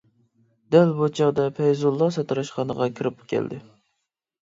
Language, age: Uyghur, 19-29